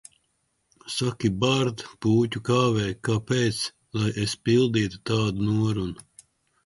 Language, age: Latvian, 40-49